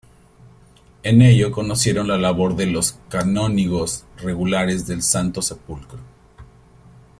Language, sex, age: Spanish, male, 30-39